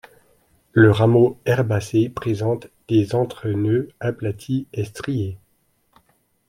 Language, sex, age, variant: French, male, 40-49, Français de métropole